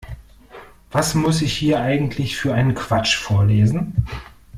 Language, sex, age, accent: German, male, 30-39, Deutschland Deutsch